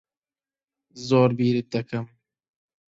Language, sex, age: Central Kurdish, male, 30-39